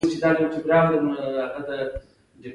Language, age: Pashto, under 19